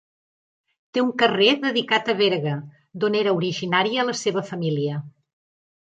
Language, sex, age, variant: Catalan, female, 50-59, Central